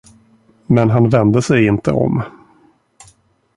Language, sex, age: Swedish, male, 40-49